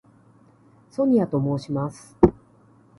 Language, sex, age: Japanese, female, 40-49